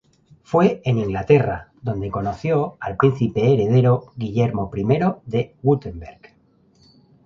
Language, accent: Spanish, España: Centro-Sur peninsular (Madrid, Toledo, Castilla-La Mancha)